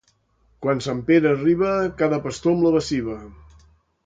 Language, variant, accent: Catalan, Central, central